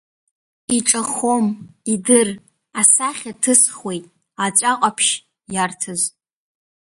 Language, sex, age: Abkhazian, female, 19-29